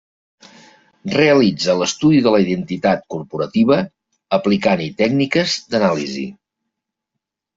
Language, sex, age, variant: Catalan, male, 50-59, Central